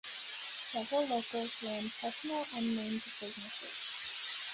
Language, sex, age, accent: English, female, under 19, United States English